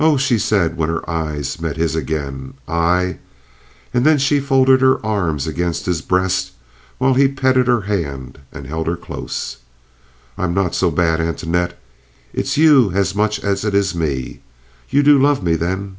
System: none